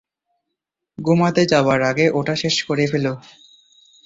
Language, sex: Bengali, male